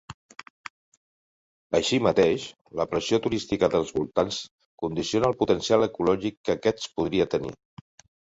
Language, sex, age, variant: Catalan, male, 50-59, Central